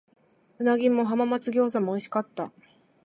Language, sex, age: Japanese, female, 40-49